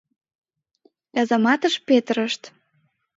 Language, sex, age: Mari, female, under 19